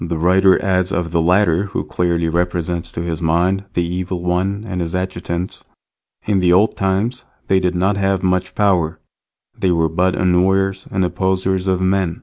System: none